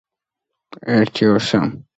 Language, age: Georgian, under 19